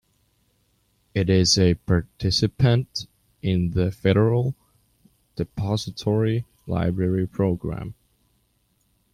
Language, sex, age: English, male, 19-29